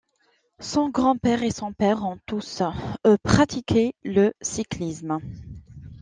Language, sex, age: French, female, 30-39